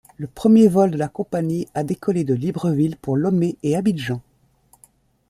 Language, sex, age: French, female, 50-59